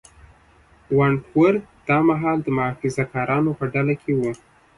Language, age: Pashto, 30-39